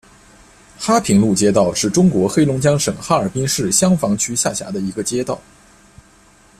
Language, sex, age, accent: Chinese, male, 19-29, 出生地：河南省